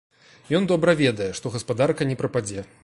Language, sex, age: Belarusian, male, 19-29